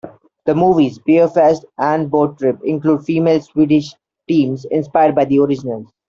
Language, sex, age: English, male, 19-29